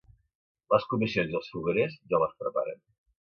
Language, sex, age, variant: Catalan, male, 60-69, Central